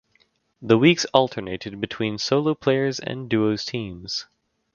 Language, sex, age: English, male, under 19